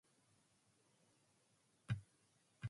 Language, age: English, 19-29